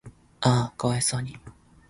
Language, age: Japanese, 19-29